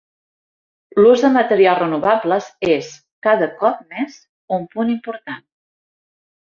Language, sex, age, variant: Catalan, female, 50-59, Central